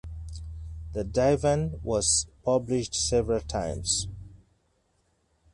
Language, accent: English, Canadian English